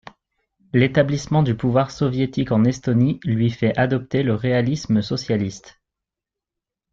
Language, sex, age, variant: French, male, 19-29, Français de métropole